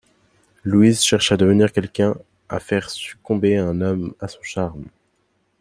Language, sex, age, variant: French, male, 19-29, Français de métropole